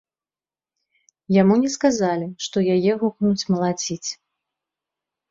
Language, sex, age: Belarusian, female, 30-39